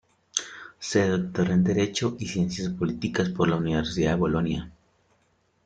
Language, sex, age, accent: Spanish, male, 30-39, Andino-Pacífico: Colombia, Perú, Ecuador, oeste de Bolivia y Venezuela andina